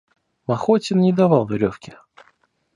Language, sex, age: Russian, male, 19-29